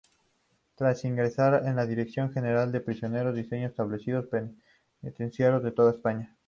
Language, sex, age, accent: Spanish, male, 19-29, México